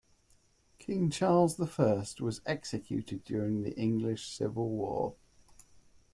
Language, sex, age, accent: English, male, 40-49, England English